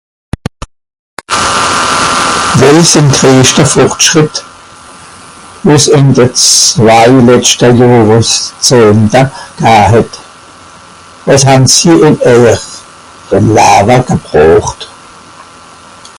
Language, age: Swiss German, 70-79